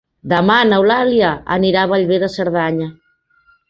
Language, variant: Catalan, Central